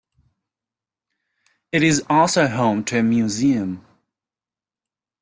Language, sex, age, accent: English, male, 30-39, United States English